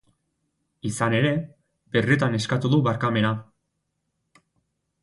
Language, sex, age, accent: Basque, male, 19-29, Erdialdekoa edo Nafarra (Gipuzkoa, Nafarroa)